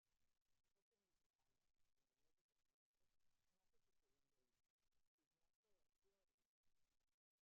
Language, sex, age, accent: Spanish, female, 40-49, América central